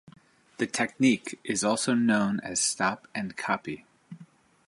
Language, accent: English, United States English